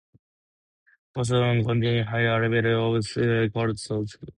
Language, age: English, 19-29